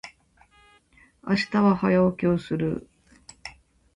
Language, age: Japanese, 30-39